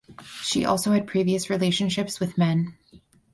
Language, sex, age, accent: English, female, 19-29, United States English